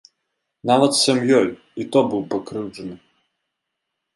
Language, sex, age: Belarusian, male, 19-29